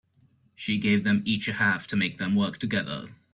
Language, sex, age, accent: English, male, 19-29, West Indies and Bermuda (Bahamas, Bermuda, Jamaica, Trinidad)